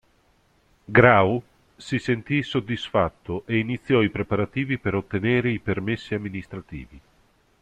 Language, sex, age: Italian, male, 50-59